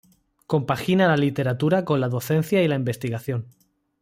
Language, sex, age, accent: Spanish, male, 30-39, España: Sur peninsular (Andalucia, Extremadura, Murcia)